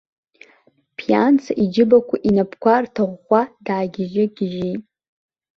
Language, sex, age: Abkhazian, female, under 19